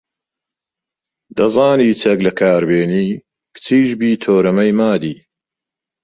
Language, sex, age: Central Kurdish, male, 30-39